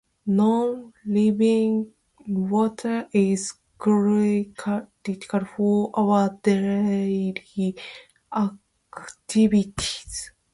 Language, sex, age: English, female, 30-39